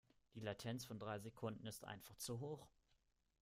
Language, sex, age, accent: German, male, 19-29, Deutschland Deutsch